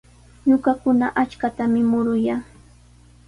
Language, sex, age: Sihuas Ancash Quechua, female, 30-39